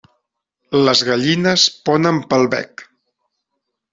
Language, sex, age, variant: Catalan, male, 40-49, Central